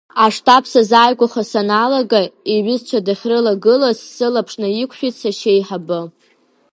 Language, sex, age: Abkhazian, female, under 19